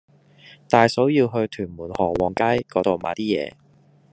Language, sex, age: Cantonese, male, 30-39